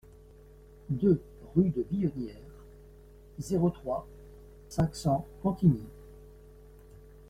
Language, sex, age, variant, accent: French, male, 60-69, Français d'Europe, Français de Belgique